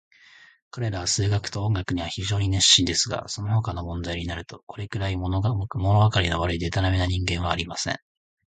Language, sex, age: Japanese, male, 19-29